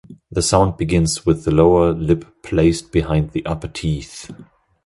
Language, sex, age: English, male, 30-39